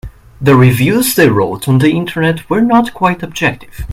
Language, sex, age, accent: English, male, under 19, England English